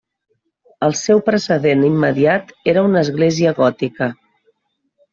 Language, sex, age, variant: Catalan, female, 40-49, Central